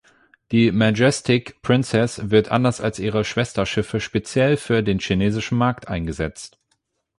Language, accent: German, Deutschland Deutsch